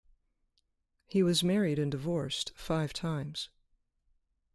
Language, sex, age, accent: English, female, 30-39, United States English